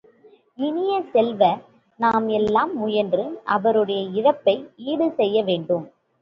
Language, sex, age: Tamil, female, 19-29